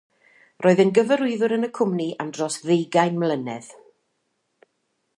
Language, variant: Welsh, South-Western Welsh